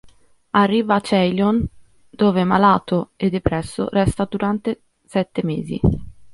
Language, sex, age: Italian, female, 30-39